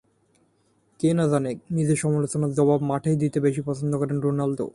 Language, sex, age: Bengali, male, 19-29